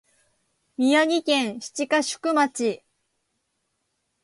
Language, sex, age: Japanese, female, 19-29